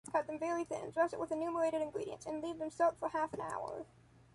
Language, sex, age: English, male, under 19